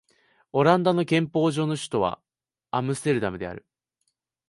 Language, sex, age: Japanese, male, 19-29